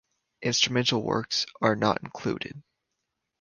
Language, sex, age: English, male, 19-29